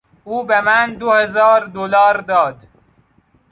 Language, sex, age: Persian, male, 19-29